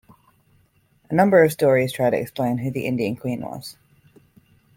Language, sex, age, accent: English, female, 19-29, England English